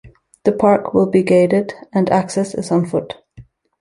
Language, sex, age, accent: English, female, 19-29, United States English